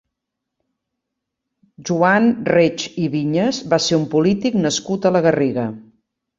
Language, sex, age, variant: Catalan, female, 60-69, Central